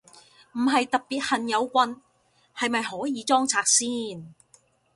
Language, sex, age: Cantonese, female, 50-59